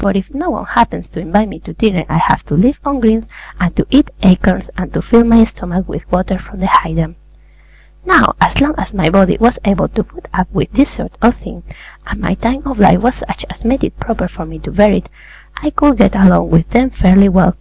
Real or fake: real